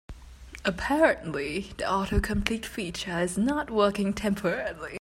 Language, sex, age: English, female, 19-29